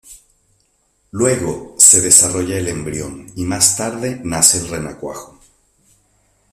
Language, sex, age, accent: Spanish, male, 40-49, Caribe: Cuba, Venezuela, Puerto Rico, República Dominicana, Panamá, Colombia caribeña, México caribeño, Costa del golfo de México